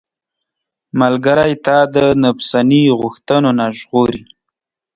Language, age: Pashto, 19-29